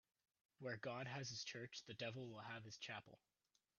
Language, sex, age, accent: English, male, under 19, United States English